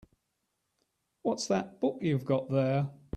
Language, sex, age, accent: English, male, 60-69, England English